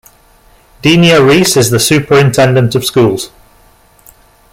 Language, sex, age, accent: English, male, 50-59, England English